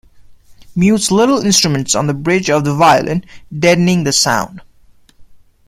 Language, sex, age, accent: English, male, 19-29, India and South Asia (India, Pakistan, Sri Lanka)